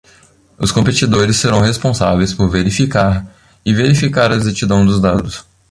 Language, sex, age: Portuguese, male, 19-29